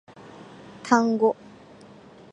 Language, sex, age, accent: Japanese, female, 19-29, 標準語